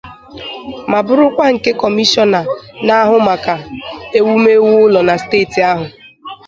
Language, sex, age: Igbo, female, under 19